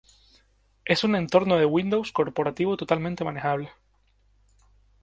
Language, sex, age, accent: Spanish, male, 19-29, España: Islas Canarias